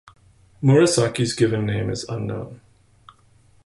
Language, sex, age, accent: English, male, 50-59, United States English